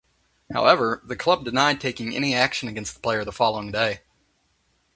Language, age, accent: English, 19-29, United States English